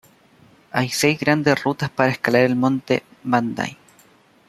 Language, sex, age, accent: Spanish, male, 19-29, Chileno: Chile, Cuyo